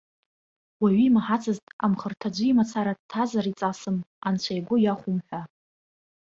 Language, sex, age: Abkhazian, female, under 19